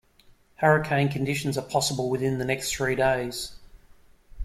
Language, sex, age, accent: English, male, 50-59, Australian English